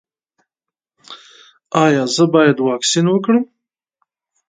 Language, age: Pashto, 30-39